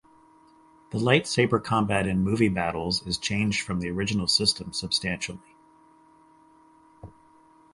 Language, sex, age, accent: English, male, 50-59, United States English